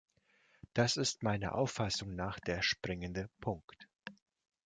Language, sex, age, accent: German, male, 30-39, Russisch Deutsch